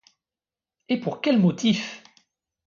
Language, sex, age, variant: French, male, 40-49, Français de métropole